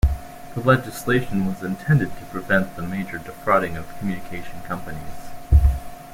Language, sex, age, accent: English, male, 30-39, United States English